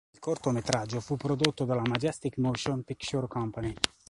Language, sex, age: Italian, male, 30-39